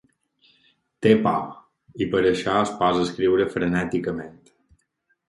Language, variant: Catalan, Balear